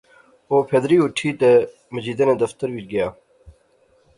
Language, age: Pahari-Potwari, 40-49